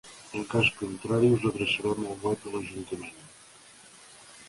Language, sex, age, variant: Catalan, male, 70-79, Central